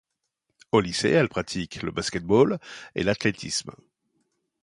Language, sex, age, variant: French, male, 40-49, Français de métropole